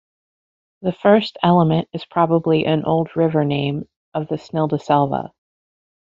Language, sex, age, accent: English, female, 40-49, United States English